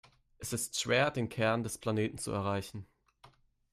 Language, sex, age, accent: German, male, 19-29, Deutschland Deutsch